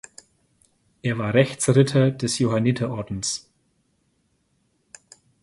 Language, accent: German, Deutschland Deutsch